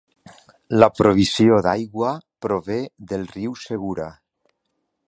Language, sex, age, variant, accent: Catalan, male, 50-59, Valencià central, valencià